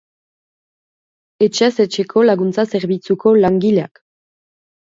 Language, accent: Basque, Nafar-lapurtarra edo Zuberotarra (Lapurdi, Nafarroa Beherea, Zuberoa)